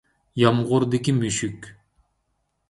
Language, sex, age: Uyghur, male, 30-39